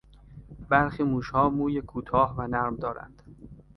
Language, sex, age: Persian, male, 19-29